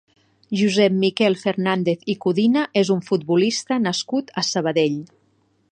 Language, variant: Catalan, Nord-Occidental